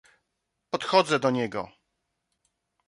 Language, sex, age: Polish, male, 40-49